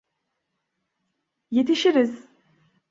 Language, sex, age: Turkish, female, 30-39